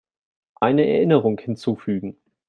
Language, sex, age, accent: German, male, 19-29, Deutschland Deutsch